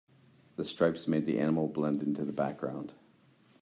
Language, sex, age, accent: English, male, 50-59, United States English